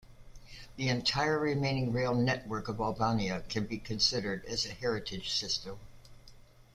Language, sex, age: English, female, 70-79